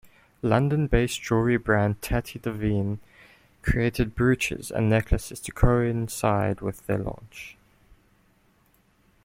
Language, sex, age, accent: English, male, 19-29, Southern African (South Africa, Zimbabwe, Namibia)